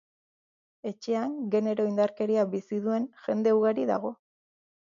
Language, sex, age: Basque, female, 30-39